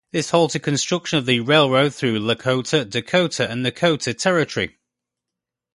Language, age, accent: English, 40-49, England English